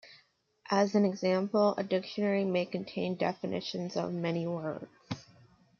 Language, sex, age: English, female, 19-29